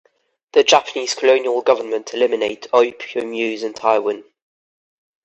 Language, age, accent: English, 19-29, England English; Irish English